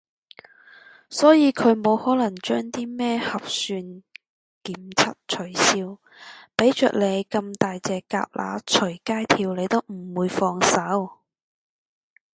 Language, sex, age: Cantonese, female, 19-29